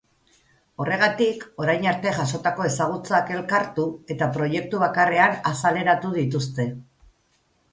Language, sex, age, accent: Basque, female, 50-59, Erdialdekoa edo Nafarra (Gipuzkoa, Nafarroa)